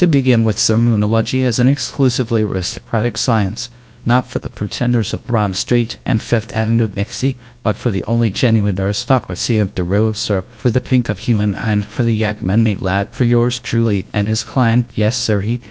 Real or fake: fake